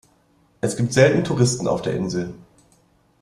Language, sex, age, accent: German, male, 30-39, Deutschland Deutsch